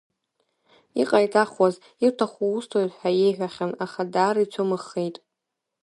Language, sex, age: Abkhazian, female, under 19